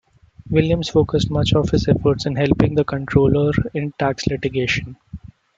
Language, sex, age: English, male, 19-29